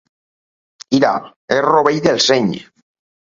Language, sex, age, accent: Catalan, male, 30-39, apitxat